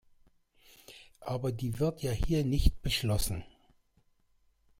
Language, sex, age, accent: German, male, 60-69, Deutschland Deutsch